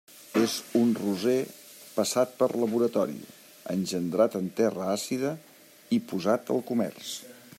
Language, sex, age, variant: Catalan, male, 60-69, Central